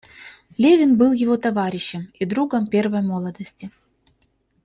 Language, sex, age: Russian, female, 40-49